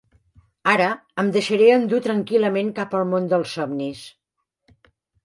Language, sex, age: Catalan, female, 60-69